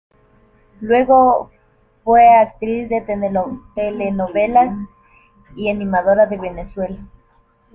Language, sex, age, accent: Spanish, female, under 19, Andino-Pacífico: Colombia, Perú, Ecuador, oeste de Bolivia y Venezuela andina